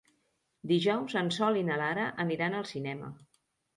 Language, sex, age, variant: Catalan, female, 50-59, Central